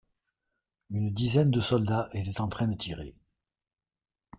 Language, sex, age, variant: French, male, 50-59, Français de métropole